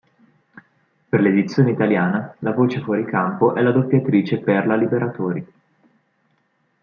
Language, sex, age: Italian, male, 19-29